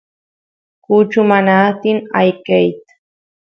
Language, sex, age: Santiago del Estero Quichua, female, 19-29